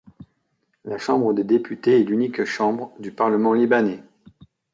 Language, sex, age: French, male, 40-49